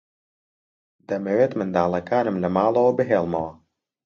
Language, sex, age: Central Kurdish, male, 19-29